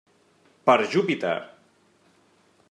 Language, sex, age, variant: Catalan, male, 40-49, Central